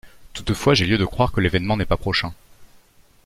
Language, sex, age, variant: French, male, 19-29, Français de métropole